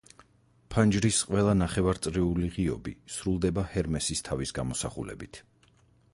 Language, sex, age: Georgian, male, 40-49